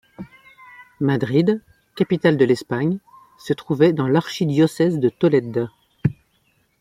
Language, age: French, 60-69